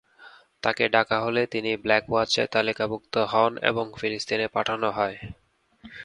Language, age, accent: Bengali, 19-29, প্রমিত